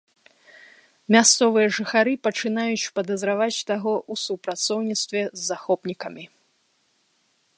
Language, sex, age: Belarusian, female, 30-39